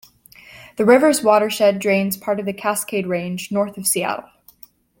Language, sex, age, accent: English, female, 19-29, United States English